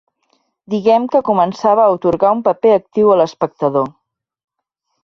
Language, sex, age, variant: Catalan, female, 50-59, Central